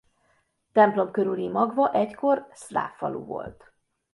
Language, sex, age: Hungarian, female, 50-59